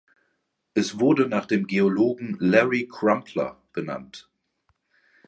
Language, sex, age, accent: German, male, 30-39, Deutschland Deutsch